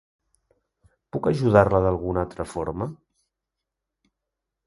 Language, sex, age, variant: Catalan, male, 60-69, Central